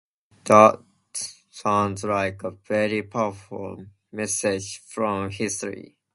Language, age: English, 19-29